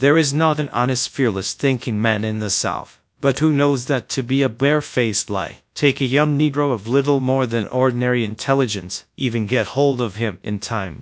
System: TTS, GradTTS